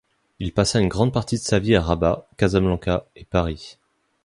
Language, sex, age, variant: French, male, 19-29, Français de métropole